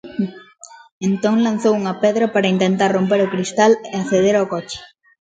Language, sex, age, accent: Galician, female, 40-49, Central (gheada)